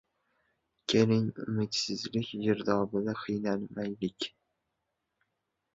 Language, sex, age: Uzbek, male, 19-29